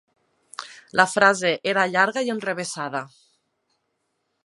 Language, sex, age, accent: Catalan, female, 30-39, valencià